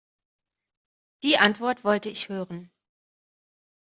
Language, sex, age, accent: German, female, 30-39, Deutschland Deutsch